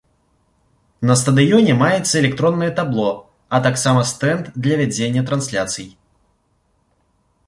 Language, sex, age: Belarusian, male, 30-39